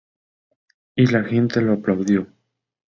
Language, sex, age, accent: Spanish, male, 19-29, México